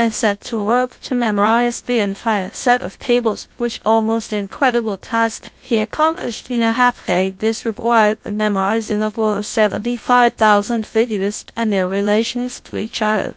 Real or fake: fake